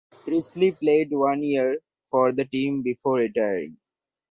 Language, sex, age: English, male, 19-29